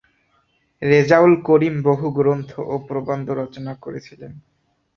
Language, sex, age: Bengali, male, 19-29